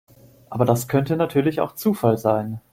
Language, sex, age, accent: German, male, 30-39, Deutschland Deutsch